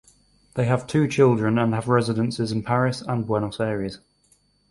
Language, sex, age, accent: English, male, 19-29, England English